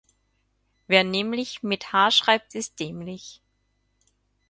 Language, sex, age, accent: German, female, 30-39, Österreichisches Deutsch